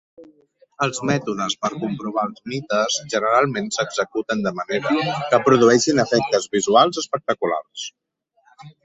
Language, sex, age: Catalan, male, 40-49